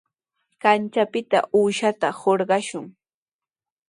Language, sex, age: Sihuas Ancash Quechua, female, 19-29